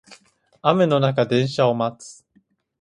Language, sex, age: Japanese, male, under 19